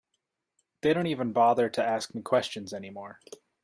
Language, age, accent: English, 19-29, United States English